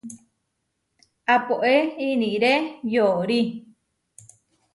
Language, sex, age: Huarijio, female, 30-39